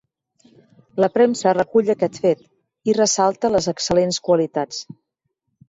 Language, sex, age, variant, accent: Catalan, female, 50-59, Central, central